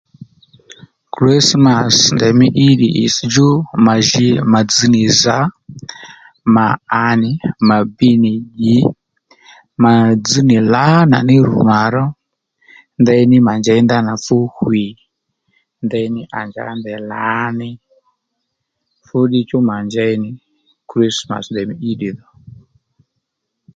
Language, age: Lendu, 40-49